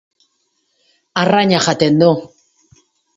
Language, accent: Basque, Mendebalekoa (Araba, Bizkaia, Gipuzkoako mendebaleko herri batzuk)